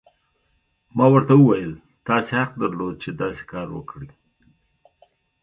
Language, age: Pashto, 60-69